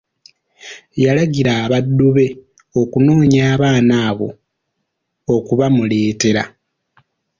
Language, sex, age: Ganda, male, under 19